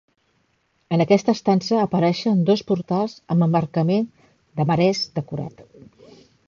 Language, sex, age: Catalan, female, 50-59